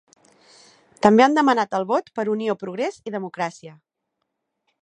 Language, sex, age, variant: Catalan, female, 30-39, Central